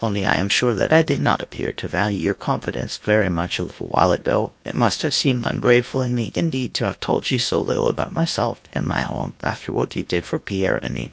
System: TTS, GlowTTS